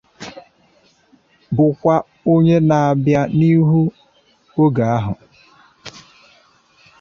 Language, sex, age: Igbo, male, 30-39